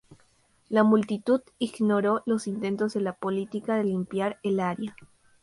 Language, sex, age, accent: Spanish, female, under 19, Peru